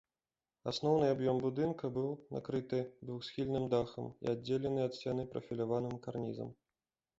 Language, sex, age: Belarusian, male, 30-39